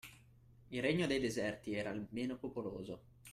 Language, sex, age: Italian, male, 19-29